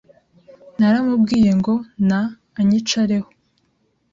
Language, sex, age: Kinyarwanda, female, 19-29